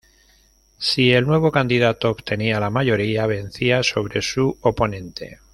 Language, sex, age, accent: Spanish, male, 50-59, España: Norte peninsular (Asturias, Castilla y León, Cantabria, País Vasco, Navarra, Aragón, La Rioja, Guadalajara, Cuenca)